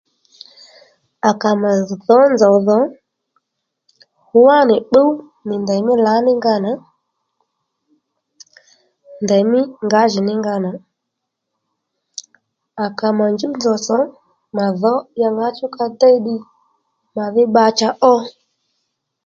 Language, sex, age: Lendu, female, 30-39